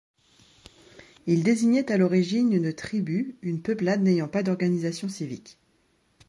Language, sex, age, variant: French, female, 30-39, Français de métropole